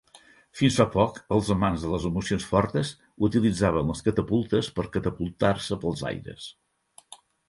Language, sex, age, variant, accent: Catalan, male, 60-69, Central, central